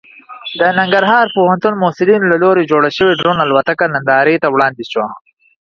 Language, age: Pashto, 19-29